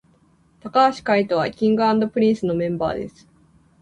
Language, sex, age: Japanese, female, 19-29